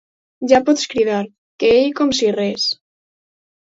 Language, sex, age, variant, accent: Catalan, female, under 19, Alacantí, valencià